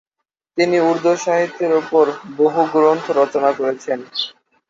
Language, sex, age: Bengali, male, 19-29